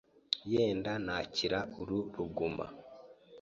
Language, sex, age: Kinyarwanda, male, 19-29